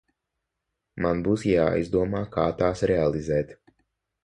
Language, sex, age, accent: Latvian, male, under 19, Vidus dialekts